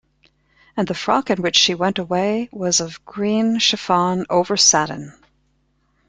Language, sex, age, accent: English, female, 50-59, United States English